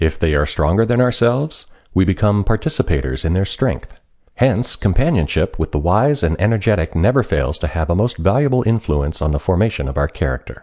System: none